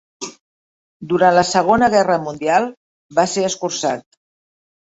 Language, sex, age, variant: Catalan, female, 50-59, Central